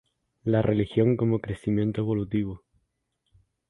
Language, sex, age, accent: Spanish, male, 19-29, España: Islas Canarias